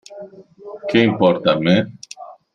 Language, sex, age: Italian, male, 40-49